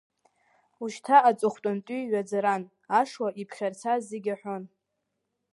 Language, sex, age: Abkhazian, female, under 19